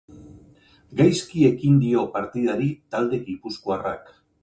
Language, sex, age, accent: Basque, male, 50-59, Mendebalekoa (Araba, Bizkaia, Gipuzkoako mendebaleko herri batzuk)